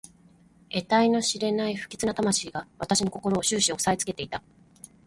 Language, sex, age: Japanese, female, 30-39